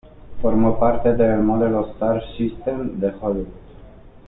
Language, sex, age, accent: Spanish, male, 30-39, España: Norte peninsular (Asturias, Castilla y León, Cantabria, País Vasco, Navarra, Aragón, La Rioja, Guadalajara, Cuenca)